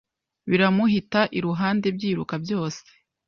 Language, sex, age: Kinyarwanda, female, 19-29